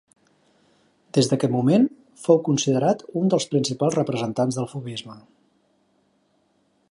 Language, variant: Catalan, Central